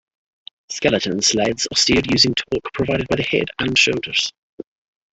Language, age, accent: English, 30-39, Canadian English